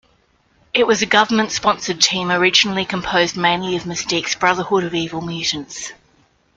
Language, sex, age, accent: English, female, 40-49, Australian English